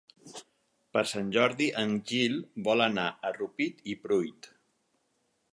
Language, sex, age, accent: Catalan, male, 50-59, mallorquí